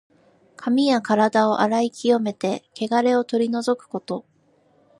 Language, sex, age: Japanese, female, 19-29